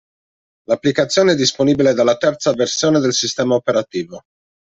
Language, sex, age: Italian, male, 30-39